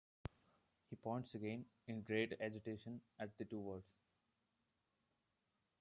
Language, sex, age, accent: English, male, 19-29, India and South Asia (India, Pakistan, Sri Lanka)